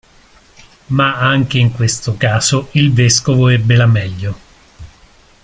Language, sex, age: Italian, male, 50-59